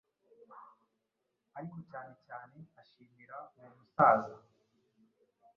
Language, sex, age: Kinyarwanda, male, 19-29